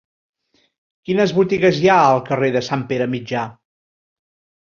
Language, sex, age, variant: Catalan, male, 50-59, Central